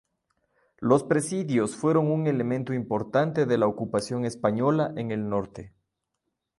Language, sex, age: Spanish, male, 40-49